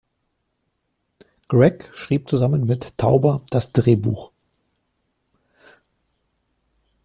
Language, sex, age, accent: German, male, 50-59, Deutschland Deutsch